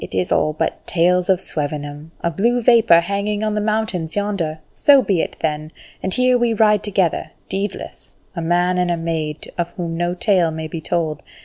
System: none